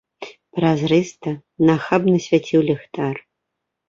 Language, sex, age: Belarusian, female, 30-39